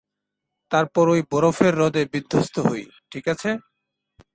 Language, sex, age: Bengali, male, 19-29